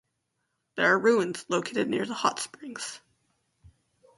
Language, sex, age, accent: English, female, 19-29, United States English